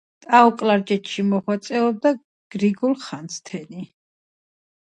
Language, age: Georgian, 40-49